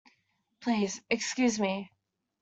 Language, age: English, under 19